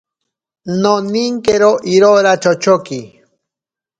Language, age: Ashéninka Perené, 40-49